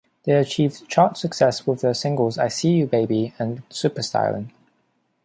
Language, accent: English, Hong Kong English